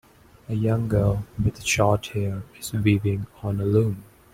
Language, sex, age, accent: English, male, 19-29, India and South Asia (India, Pakistan, Sri Lanka)